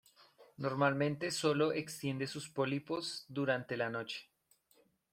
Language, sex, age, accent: Spanish, male, 30-39, Andino-Pacífico: Colombia, Perú, Ecuador, oeste de Bolivia y Venezuela andina